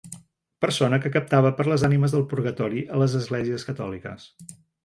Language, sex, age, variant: Catalan, male, 50-59, Septentrional